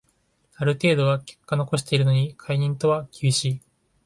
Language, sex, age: Japanese, male, 19-29